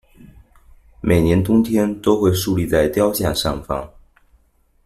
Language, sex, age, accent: Chinese, male, under 19, 出生地：福建省